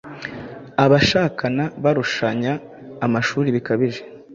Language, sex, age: Kinyarwanda, male, 19-29